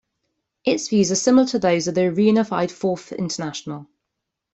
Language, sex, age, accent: English, female, 30-39, England English